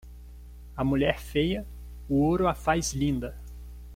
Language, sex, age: Portuguese, male, 30-39